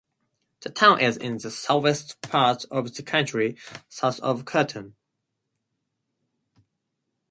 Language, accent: English, United States English